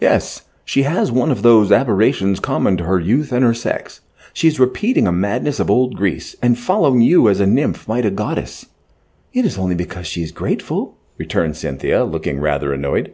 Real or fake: real